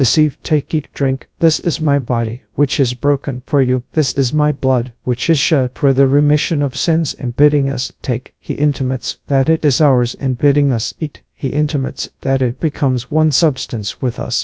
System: TTS, GradTTS